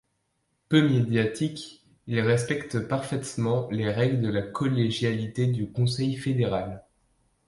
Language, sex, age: French, male, under 19